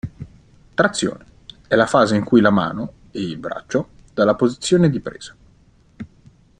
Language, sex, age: Italian, male, 19-29